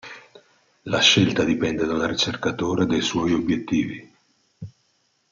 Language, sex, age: Italian, male, 50-59